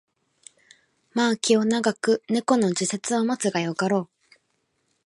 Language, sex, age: Japanese, female, 19-29